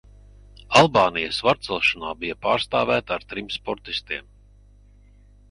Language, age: Latvian, 60-69